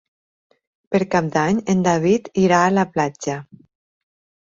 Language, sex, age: Catalan, female, 40-49